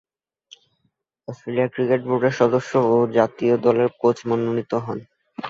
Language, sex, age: Bengali, male, 19-29